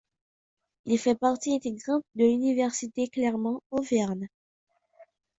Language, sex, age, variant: French, female, 19-29, Français de métropole